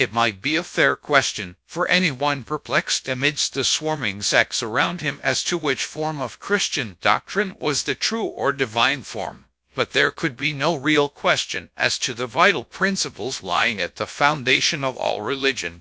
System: TTS, GradTTS